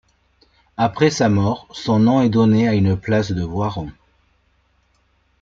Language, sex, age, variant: French, male, 40-49, Français de métropole